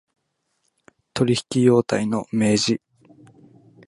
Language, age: Japanese, 19-29